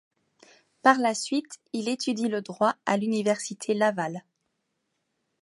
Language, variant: French, Français de métropole